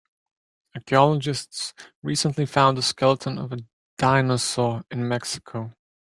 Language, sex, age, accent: English, male, 19-29, United States English